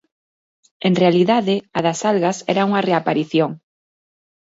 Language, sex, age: Galician, female, 30-39